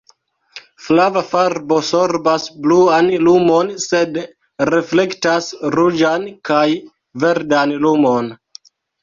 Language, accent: Esperanto, Internacia